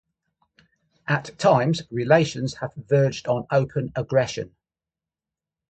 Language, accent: English, England English